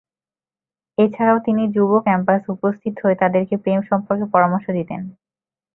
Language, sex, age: Bengali, female, 19-29